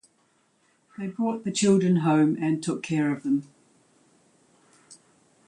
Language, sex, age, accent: English, female, 70-79, New Zealand English